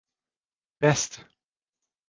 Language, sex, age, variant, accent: French, male, 50-59, Français d'Amérique du Nord, Français du Canada